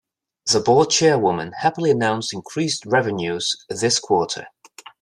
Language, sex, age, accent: English, male, 30-39, England English